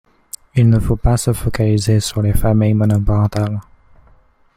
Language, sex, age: French, male, 19-29